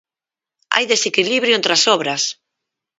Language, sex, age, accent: Galician, female, 30-39, Normativo (estándar)